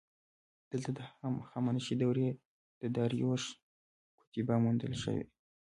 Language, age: Pashto, 19-29